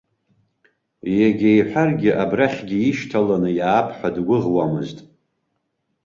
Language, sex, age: Abkhazian, male, 50-59